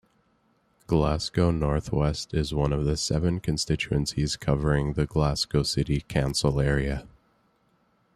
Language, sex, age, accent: English, male, 19-29, Canadian English